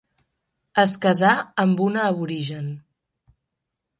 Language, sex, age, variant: Catalan, female, 19-29, Central